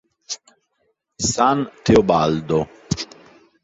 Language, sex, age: Italian, male, 40-49